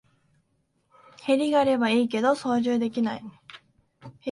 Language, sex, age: Japanese, female, 19-29